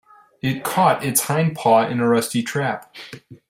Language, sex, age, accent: English, male, 19-29, United States English